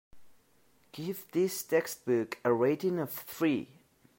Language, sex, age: English, male, 30-39